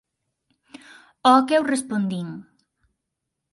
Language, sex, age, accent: Galician, female, 19-29, Central (sen gheada)